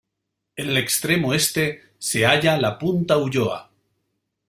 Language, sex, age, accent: Spanish, male, 40-49, España: Norte peninsular (Asturias, Castilla y León, Cantabria, País Vasco, Navarra, Aragón, La Rioja, Guadalajara, Cuenca)